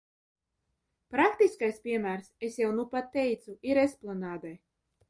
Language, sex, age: Latvian, female, 19-29